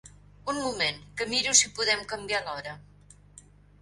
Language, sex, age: Catalan, female, 70-79